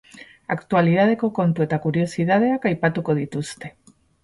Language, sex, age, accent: Basque, female, 40-49, Mendebalekoa (Araba, Bizkaia, Gipuzkoako mendebaleko herri batzuk)